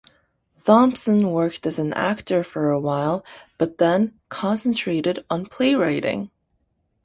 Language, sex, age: English, female, 19-29